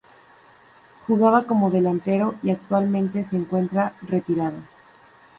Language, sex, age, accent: Spanish, female, under 19, México